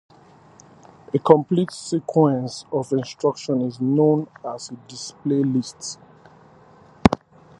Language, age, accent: English, 30-39, England English